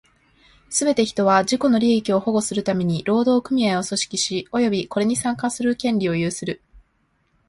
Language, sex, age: Japanese, female, 19-29